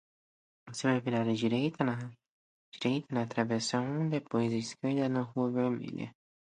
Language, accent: Portuguese, Paulista